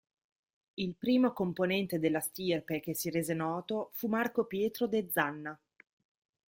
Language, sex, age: Italian, female, 30-39